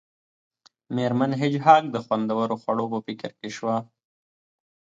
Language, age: Pashto, 19-29